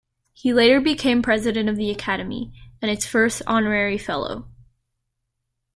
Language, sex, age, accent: English, female, under 19, United States English